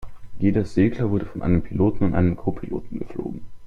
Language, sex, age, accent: German, male, under 19, Deutschland Deutsch